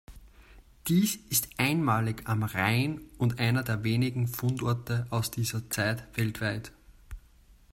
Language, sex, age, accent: German, male, 19-29, Österreichisches Deutsch